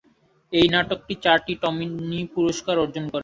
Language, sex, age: Bengali, male, 19-29